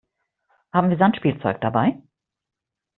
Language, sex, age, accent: German, female, 50-59, Deutschland Deutsch